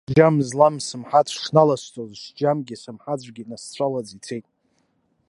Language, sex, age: Abkhazian, male, 19-29